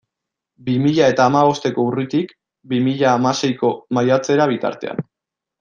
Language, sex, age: Basque, male, 19-29